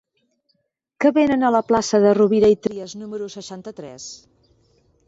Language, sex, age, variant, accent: Catalan, female, 50-59, Central, central